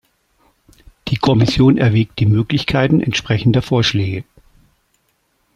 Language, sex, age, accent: German, male, 60-69, Deutschland Deutsch